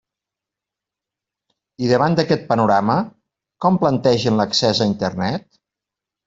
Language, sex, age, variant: Catalan, male, 60-69, Nord-Occidental